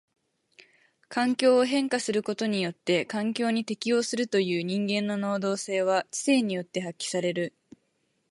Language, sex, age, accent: Japanese, female, 19-29, 標準語